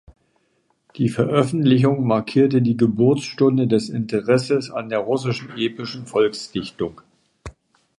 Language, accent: German, Deutschland Deutsch